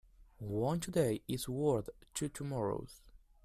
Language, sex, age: English, male, 19-29